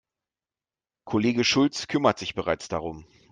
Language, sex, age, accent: German, male, 40-49, Deutschland Deutsch